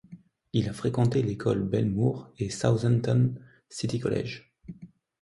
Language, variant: French, Français de métropole